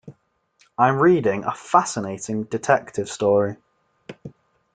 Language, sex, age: English, male, 19-29